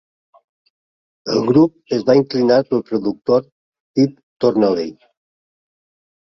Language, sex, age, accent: Catalan, male, 70-79, valencià